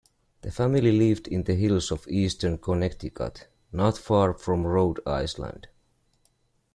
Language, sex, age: English, male, 30-39